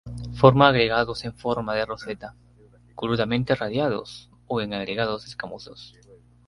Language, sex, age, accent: Spanish, male, 19-29, Andino-Pacífico: Colombia, Perú, Ecuador, oeste de Bolivia y Venezuela andina